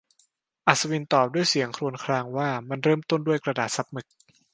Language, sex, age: Thai, male, under 19